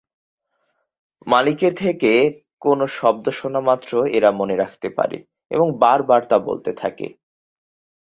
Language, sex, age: Bengali, male, 19-29